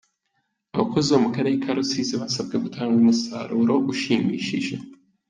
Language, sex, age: Kinyarwanda, male, 19-29